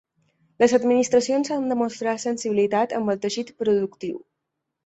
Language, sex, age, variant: Catalan, female, 19-29, Balear